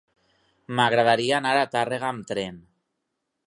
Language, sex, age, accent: Catalan, male, 30-39, valencià